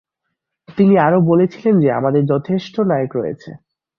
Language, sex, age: Bengali, male, 19-29